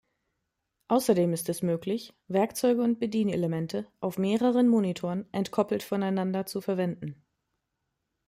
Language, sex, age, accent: German, female, 30-39, Deutschland Deutsch